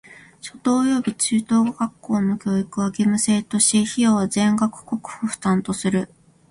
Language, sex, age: Japanese, female, 40-49